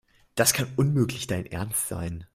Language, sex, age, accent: German, male, 19-29, Deutschland Deutsch